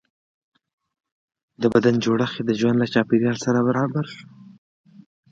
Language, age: Pashto, 19-29